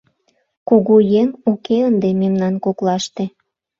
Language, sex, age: Mari, female, 19-29